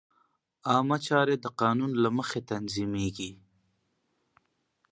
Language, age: Pashto, 19-29